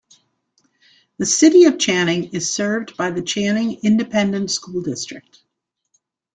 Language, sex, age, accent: English, female, 60-69, United States English